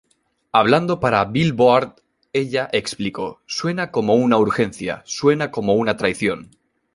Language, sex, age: Spanish, male, 19-29